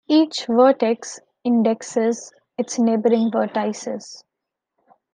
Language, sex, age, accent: English, female, 19-29, India and South Asia (India, Pakistan, Sri Lanka)